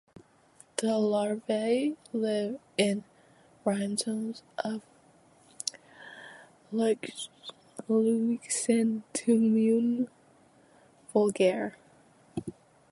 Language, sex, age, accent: English, female, under 19, United States English